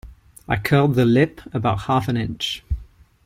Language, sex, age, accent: English, male, 30-39, England English